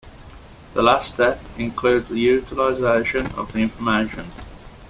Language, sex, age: English, male, 19-29